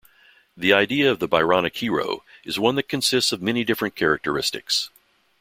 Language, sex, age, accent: English, male, 60-69, United States English